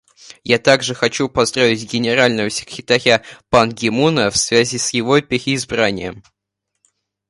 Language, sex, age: Russian, male, under 19